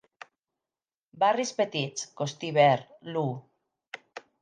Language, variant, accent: Catalan, Nord-Occidental, Tortosí